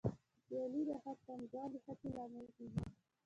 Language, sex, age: Pashto, female, under 19